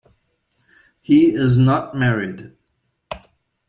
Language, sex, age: English, male, 40-49